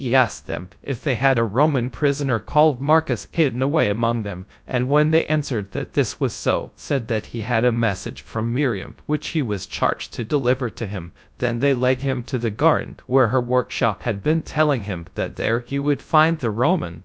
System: TTS, GradTTS